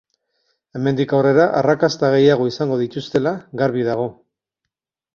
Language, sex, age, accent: Basque, male, 50-59, Mendebalekoa (Araba, Bizkaia, Gipuzkoako mendebaleko herri batzuk)